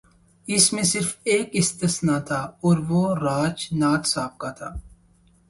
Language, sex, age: Urdu, male, 19-29